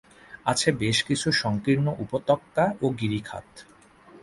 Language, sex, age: Bengali, male, 19-29